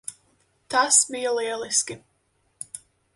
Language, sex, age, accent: Latvian, female, 19-29, Riga